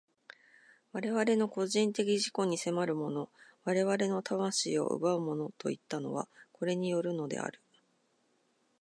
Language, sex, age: Japanese, female, 40-49